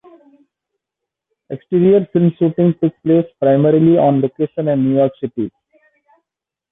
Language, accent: English, India and South Asia (India, Pakistan, Sri Lanka)